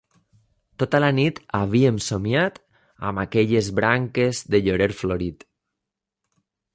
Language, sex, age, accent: Catalan, male, 40-49, valencià